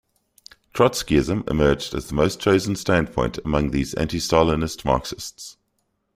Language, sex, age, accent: English, male, 30-39, Southern African (South Africa, Zimbabwe, Namibia)